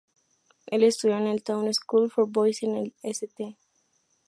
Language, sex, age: Spanish, female, 19-29